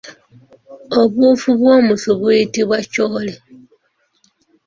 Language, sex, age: Ganda, female, 19-29